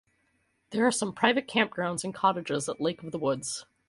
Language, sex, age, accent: English, female, 30-39, United States English